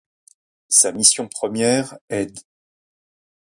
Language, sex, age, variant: French, male, 50-59, Français de métropole